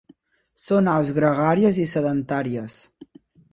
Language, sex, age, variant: Catalan, male, under 19, Central